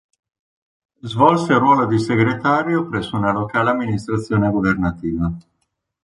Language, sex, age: Italian, male, 50-59